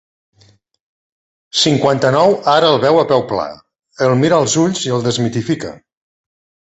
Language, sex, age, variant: Catalan, male, 50-59, Nord-Occidental